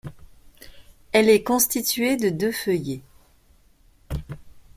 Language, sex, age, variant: French, female, 40-49, Français de métropole